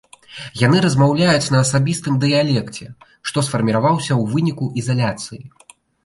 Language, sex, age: Belarusian, male, 19-29